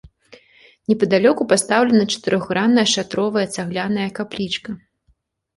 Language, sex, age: Belarusian, female, 19-29